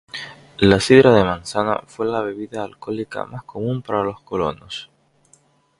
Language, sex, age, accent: Spanish, male, 19-29, España: Islas Canarias